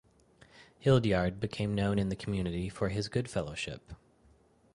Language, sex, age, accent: English, male, 30-39, United States English